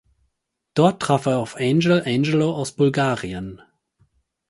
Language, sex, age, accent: German, male, 30-39, Deutschland Deutsch